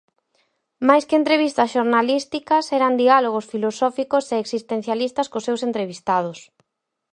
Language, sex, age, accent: Galician, female, 30-39, Normativo (estándar)